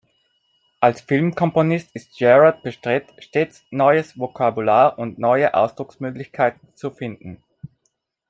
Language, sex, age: German, male, 30-39